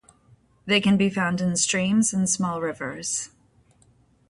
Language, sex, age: English, female, 50-59